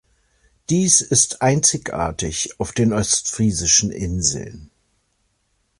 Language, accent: German, Deutschland Deutsch